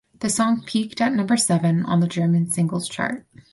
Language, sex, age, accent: English, female, 19-29, United States English